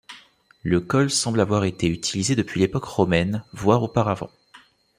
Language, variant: French, Français de métropole